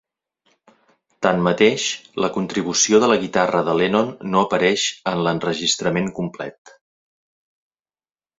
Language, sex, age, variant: Catalan, male, 40-49, Central